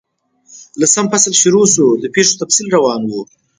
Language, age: Pashto, 19-29